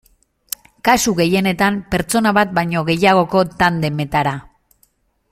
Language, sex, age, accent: Basque, female, 19-29, Mendebalekoa (Araba, Bizkaia, Gipuzkoako mendebaleko herri batzuk)